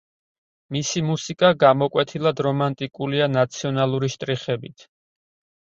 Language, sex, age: Georgian, male, 30-39